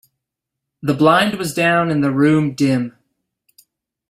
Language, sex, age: English, male, 40-49